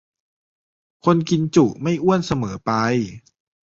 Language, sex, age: Thai, male, 30-39